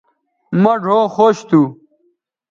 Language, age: Bateri, 19-29